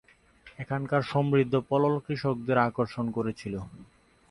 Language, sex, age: Bengali, male, 19-29